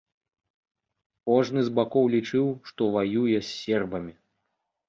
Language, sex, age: Belarusian, male, 30-39